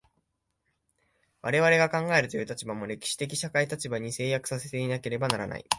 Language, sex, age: Japanese, male, 19-29